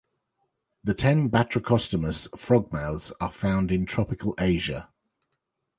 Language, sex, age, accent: English, male, 40-49, England English